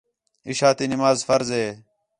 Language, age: Khetrani, 19-29